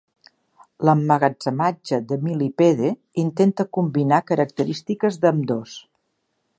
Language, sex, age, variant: Catalan, female, 60-69, Septentrional